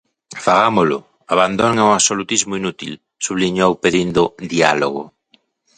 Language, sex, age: Galician, male, 40-49